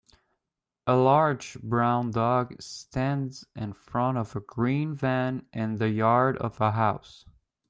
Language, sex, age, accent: English, male, 19-29, Canadian English